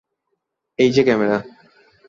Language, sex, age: Bengali, male, under 19